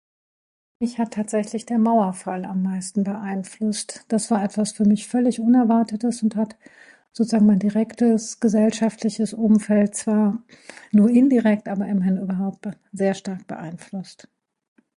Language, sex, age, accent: German, female, 50-59, Deutschland Deutsch